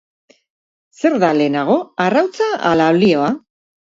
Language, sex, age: Basque, female, 40-49